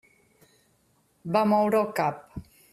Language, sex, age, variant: Catalan, female, 50-59, Central